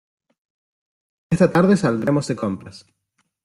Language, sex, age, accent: Spanish, male, 19-29, Rioplatense: Argentina, Uruguay, este de Bolivia, Paraguay